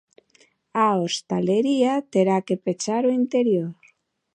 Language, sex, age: Galician, female, 19-29